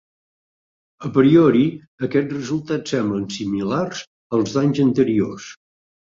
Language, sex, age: Catalan, male, 60-69